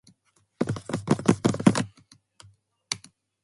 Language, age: English, 19-29